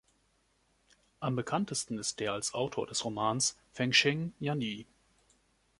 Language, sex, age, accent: German, male, 30-39, Deutschland Deutsch